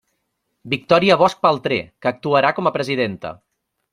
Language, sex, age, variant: Catalan, male, 30-39, Nord-Occidental